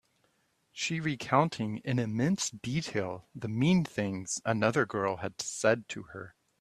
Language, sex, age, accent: English, male, 19-29, United States English